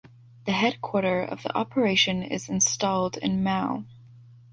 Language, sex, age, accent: English, female, under 19, United States English